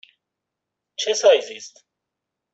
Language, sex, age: Persian, male, 30-39